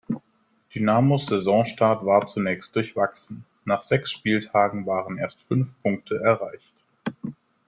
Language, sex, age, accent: German, male, 30-39, Deutschland Deutsch